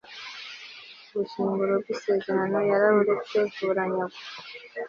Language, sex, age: Kinyarwanda, female, 19-29